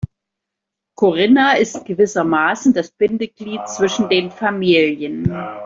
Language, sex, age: German, female, 60-69